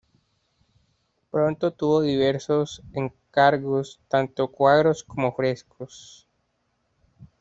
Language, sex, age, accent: Spanish, male, 19-29, Caribe: Cuba, Venezuela, Puerto Rico, República Dominicana, Panamá, Colombia caribeña, México caribeño, Costa del golfo de México